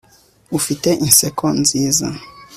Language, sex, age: Kinyarwanda, female, 19-29